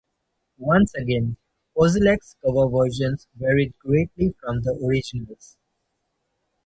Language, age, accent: English, 30-39, United States English; India and South Asia (India, Pakistan, Sri Lanka)